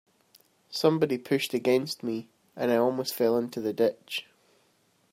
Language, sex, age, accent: English, male, 30-39, Scottish English